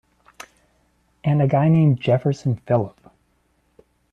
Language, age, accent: English, 19-29, United States English